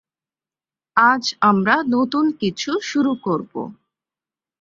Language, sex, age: Bengali, female, 19-29